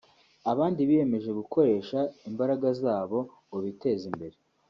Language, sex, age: Kinyarwanda, male, under 19